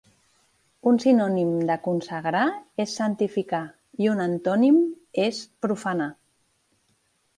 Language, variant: Catalan, Central